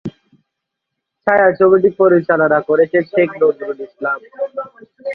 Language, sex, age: Bengali, male, 19-29